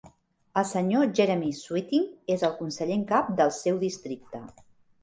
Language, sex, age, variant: Catalan, female, 40-49, Central